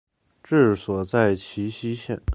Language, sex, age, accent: Chinese, male, 19-29, 出生地：北京市